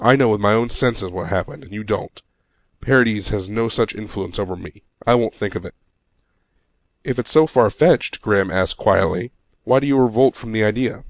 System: none